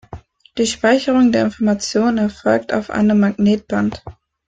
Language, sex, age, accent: German, female, 19-29, Deutschland Deutsch